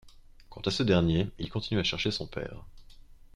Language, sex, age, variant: French, male, 19-29, Français de métropole